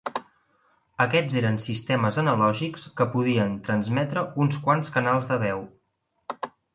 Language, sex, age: Catalan, male, 19-29